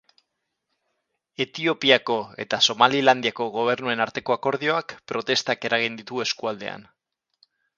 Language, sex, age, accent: Basque, male, 30-39, Mendebalekoa (Araba, Bizkaia, Gipuzkoako mendebaleko herri batzuk)